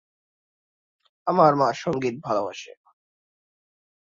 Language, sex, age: Bengali, male, under 19